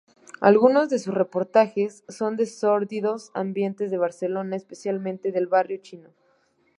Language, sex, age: Spanish, female, 19-29